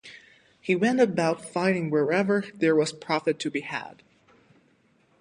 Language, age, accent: English, 19-29, United States English